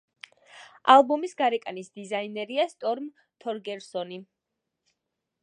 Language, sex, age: Georgian, female, 19-29